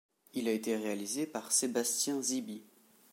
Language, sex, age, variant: French, male, under 19, Français de métropole